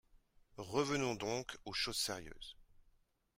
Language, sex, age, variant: French, male, 40-49, Français de métropole